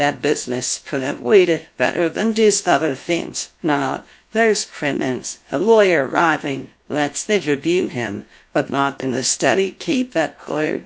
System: TTS, GlowTTS